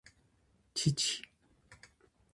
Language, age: Japanese, 40-49